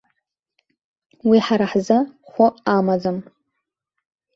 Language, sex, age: Abkhazian, female, under 19